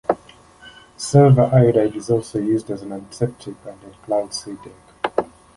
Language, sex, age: English, male, 19-29